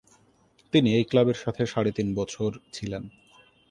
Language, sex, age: Bengali, male, 19-29